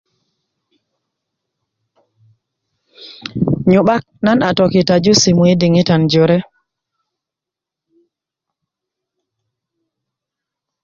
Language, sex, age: Kuku, female, 40-49